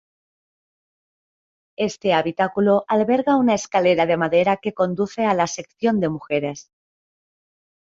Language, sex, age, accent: Spanish, female, 30-39, España: Centro-Sur peninsular (Madrid, Toledo, Castilla-La Mancha)